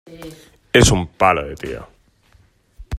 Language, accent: Spanish, España: Norte peninsular (Asturias, Castilla y León, Cantabria, País Vasco, Navarra, Aragón, La Rioja, Guadalajara, Cuenca)